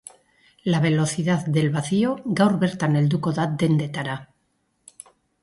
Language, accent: Basque, Erdialdekoa edo Nafarra (Gipuzkoa, Nafarroa)